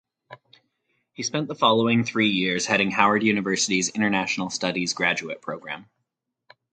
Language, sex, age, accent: English, male, 30-39, United States English